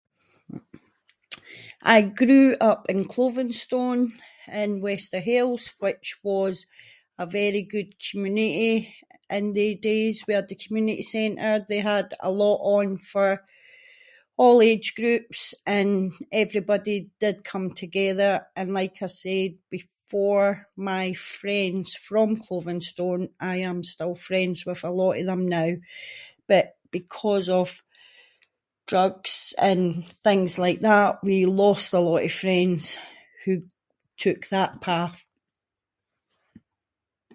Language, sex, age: Scots, female, 50-59